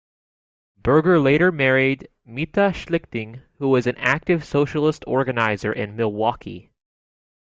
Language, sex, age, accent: English, male, 19-29, United States English